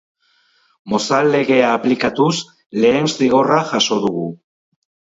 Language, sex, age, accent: Basque, male, 60-69, Mendebalekoa (Araba, Bizkaia, Gipuzkoako mendebaleko herri batzuk)